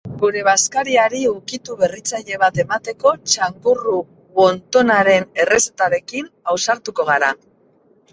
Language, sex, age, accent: Basque, female, 50-59, Mendebalekoa (Araba, Bizkaia, Gipuzkoako mendebaleko herri batzuk)